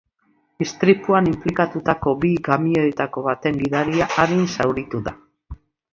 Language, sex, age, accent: Basque, female, 60-69, Mendebalekoa (Araba, Bizkaia, Gipuzkoako mendebaleko herri batzuk)